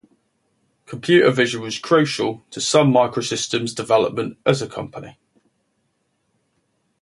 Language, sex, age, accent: English, male, 19-29, England English